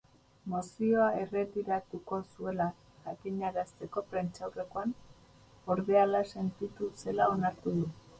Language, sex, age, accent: Basque, male, 40-49, Erdialdekoa edo Nafarra (Gipuzkoa, Nafarroa)